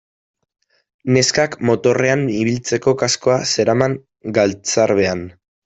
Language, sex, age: Basque, male, 19-29